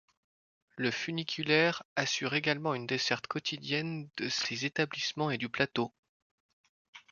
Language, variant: French, Français de métropole